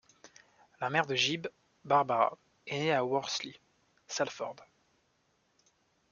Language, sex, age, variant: French, male, 19-29, Français de métropole